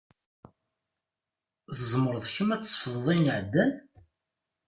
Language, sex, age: Kabyle, male, 19-29